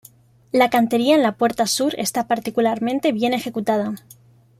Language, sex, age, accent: Spanish, female, 19-29, España: Centro-Sur peninsular (Madrid, Toledo, Castilla-La Mancha)